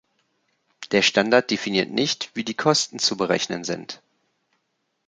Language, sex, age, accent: German, male, 30-39, Deutschland Deutsch